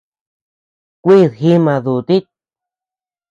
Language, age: Tepeuxila Cuicatec, under 19